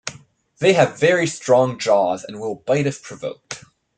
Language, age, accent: English, 19-29, United States English